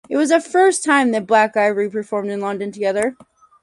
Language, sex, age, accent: English, female, 30-39, United States English